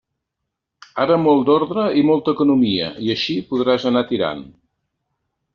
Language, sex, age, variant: Catalan, male, 70-79, Central